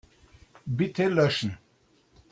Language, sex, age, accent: German, male, 60-69, Deutschland Deutsch